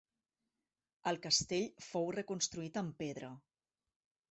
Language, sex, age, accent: Catalan, female, 40-49, Barceloní